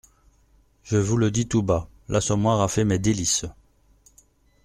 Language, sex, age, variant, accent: French, male, 40-49, Français d'Europe, Français de Belgique